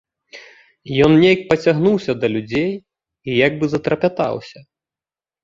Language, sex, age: Belarusian, male, 30-39